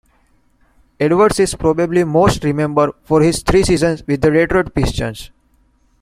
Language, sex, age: English, male, 19-29